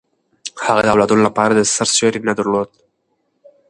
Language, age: Pashto, under 19